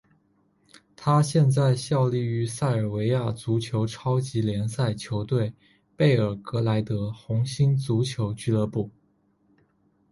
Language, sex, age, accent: Chinese, male, 19-29, 出生地：上海市